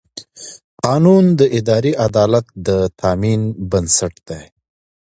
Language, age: Pashto, 30-39